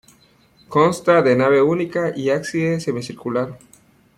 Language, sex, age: Spanish, male, 30-39